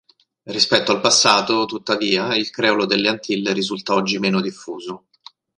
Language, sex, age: Italian, male, 30-39